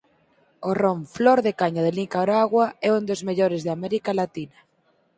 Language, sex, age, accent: Galician, female, 19-29, Normativo (estándar)